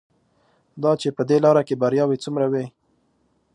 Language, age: Pashto, 19-29